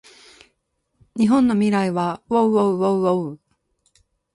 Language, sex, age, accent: Japanese, female, 50-59, 標準語